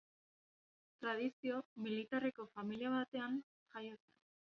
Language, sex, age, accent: Basque, female, 19-29, Erdialdekoa edo Nafarra (Gipuzkoa, Nafarroa)